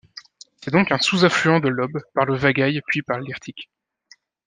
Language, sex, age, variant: French, male, 19-29, Français de métropole